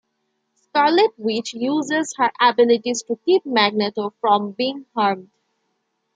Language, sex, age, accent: English, female, 19-29, India and South Asia (India, Pakistan, Sri Lanka)